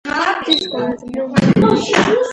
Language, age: Russian, under 19